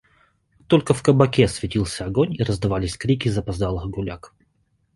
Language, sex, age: Russian, male, 30-39